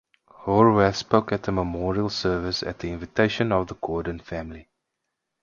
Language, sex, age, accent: English, male, 30-39, Southern African (South Africa, Zimbabwe, Namibia)